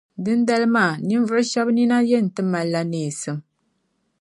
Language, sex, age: Dagbani, female, 19-29